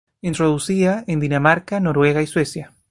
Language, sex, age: Spanish, male, 19-29